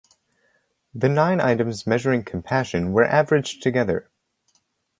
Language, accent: English, United States English